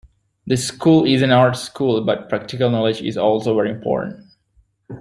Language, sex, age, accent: English, male, 19-29, United States English